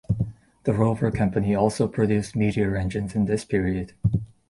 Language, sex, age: English, male, 19-29